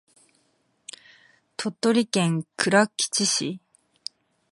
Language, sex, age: Japanese, female, 19-29